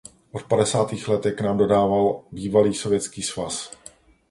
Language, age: Czech, 40-49